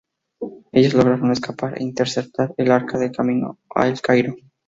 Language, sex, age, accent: Spanish, male, 19-29, México